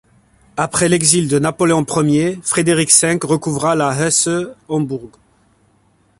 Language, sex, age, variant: French, male, 40-49, Français de métropole